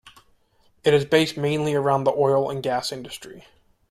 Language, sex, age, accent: English, male, 30-39, United States English